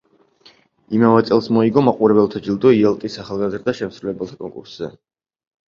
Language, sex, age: Georgian, male, 19-29